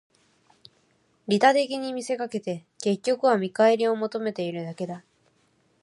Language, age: Japanese, under 19